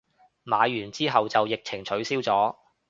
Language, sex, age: Cantonese, male, 19-29